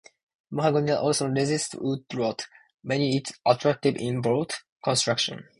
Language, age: English, 19-29